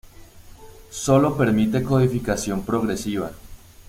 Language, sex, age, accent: Spanish, male, 19-29, Andino-Pacífico: Colombia, Perú, Ecuador, oeste de Bolivia y Venezuela andina